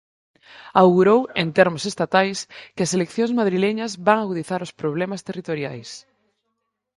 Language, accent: Galician, Normativo (estándar)